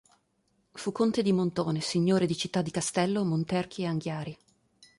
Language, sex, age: Italian, female, 30-39